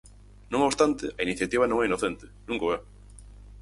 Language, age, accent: Galician, 19-29, Central (gheada)